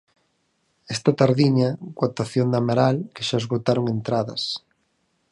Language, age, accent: Galician, 40-49, Normativo (estándar)